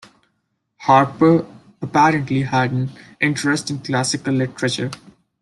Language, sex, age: English, male, under 19